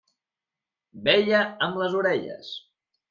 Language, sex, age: Catalan, male, 30-39